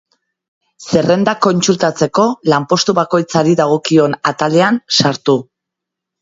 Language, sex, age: Basque, female, 40-49